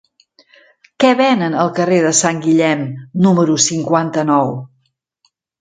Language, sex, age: Catalan, female, 60-69